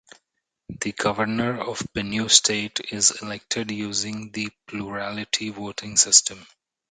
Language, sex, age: English, male, 30-39